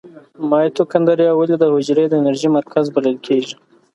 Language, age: Pashto, 19-29